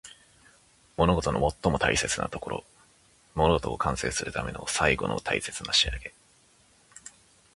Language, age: Japanese, 19-29